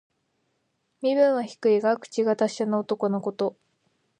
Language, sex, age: Japanese, female, 19-29